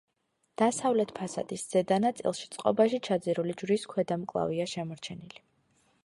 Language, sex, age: Georgian, female, 19-29